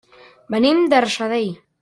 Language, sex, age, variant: Catalan, male, under 19, Central